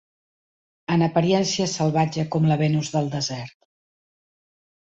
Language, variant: Catalan, Central